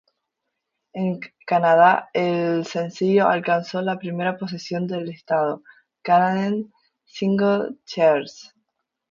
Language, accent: Spanish, España: Islas Canarias